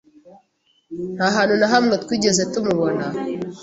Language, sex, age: Kinyarwanda, female, 19-29